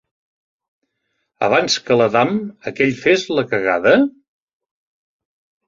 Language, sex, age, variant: Catalan, male, 60-69, Central